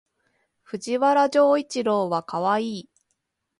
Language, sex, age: Japanese, female, 30-39